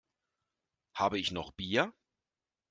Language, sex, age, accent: German, male, 40-49, Deutschland Deutsch